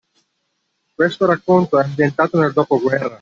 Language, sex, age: Italian, male, 50-59